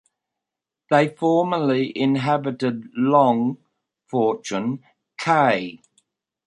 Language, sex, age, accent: English, male, 70-79, Australian English